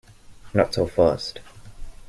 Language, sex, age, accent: English, male, 19-29, England English